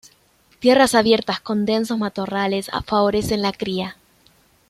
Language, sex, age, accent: Spanish, female, 19-29, Rioplatense: Argentina, Uruguay, este de Bolivia, Paraguay